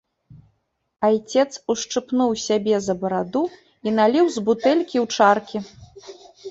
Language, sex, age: Belarusian, female, 30-39